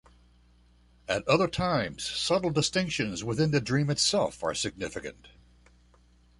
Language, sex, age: English, male, 70-79